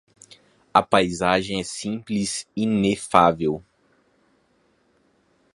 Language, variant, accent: Portuguese, Portuguese (Brasil), Mineiro